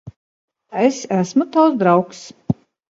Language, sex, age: Latvian, female, 50-59